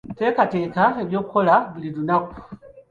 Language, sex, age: Ganda, male, 19-29